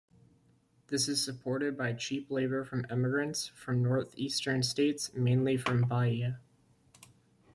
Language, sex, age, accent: English, male, 19-29, United States English